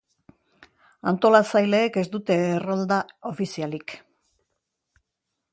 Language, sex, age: Basque, female, 60-69